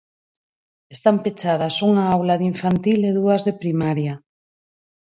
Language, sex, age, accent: Galician, female, 50-59, Normativo (estándar)